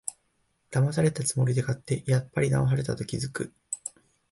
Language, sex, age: Japanese, male, 19-29